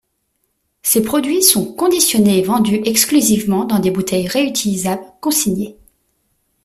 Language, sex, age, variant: French, female, 30-39, Français de métropole